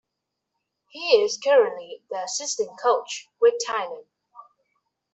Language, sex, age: English, female, under 19